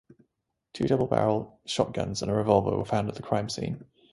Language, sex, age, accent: English, male, 19-29, England English